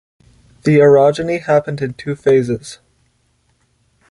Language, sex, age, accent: English, male, 19-29, United States English